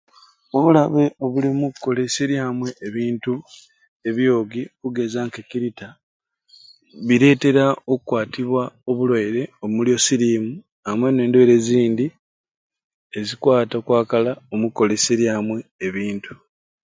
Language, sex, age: Ruuli, male, 30-39